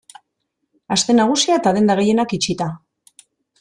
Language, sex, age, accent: Basque, female, 40-49, Mendebalekoa (Araba, Bizkaia, Gipuzkoako mendebaleko herri batzuk)